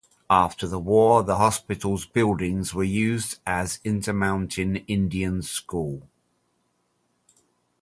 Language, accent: English, England English